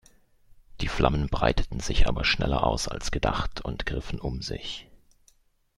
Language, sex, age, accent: German, male, 30-39, Deutschland Deutsch